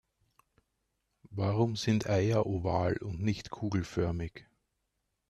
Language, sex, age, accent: German, male, 40-49, Österreichisches Deutsch